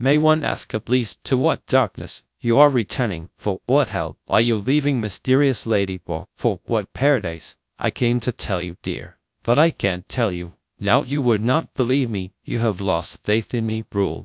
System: TTS, GradTTS